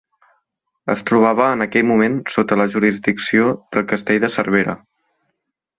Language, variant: Catalan, Central